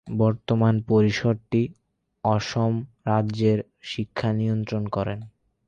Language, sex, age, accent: Bengali, male, 19-29, Bengali; Bangla